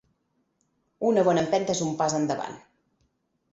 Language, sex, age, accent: Catalan, female, 30-39, Garrotxi